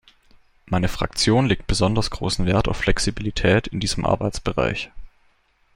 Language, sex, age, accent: German, male, under 19, Deutschland Deutsch